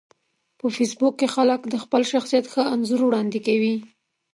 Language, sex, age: Pashto, female, 19-29